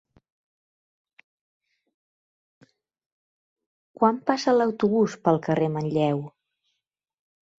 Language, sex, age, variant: Catalan, female, 30-39, Central